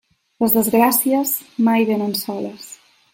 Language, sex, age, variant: Catalan, female, 19-29, Central